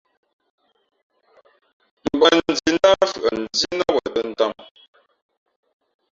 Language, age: Fe'fe', 50-59